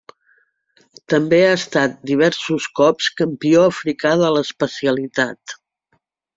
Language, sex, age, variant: Catalan, female, 60-69, Central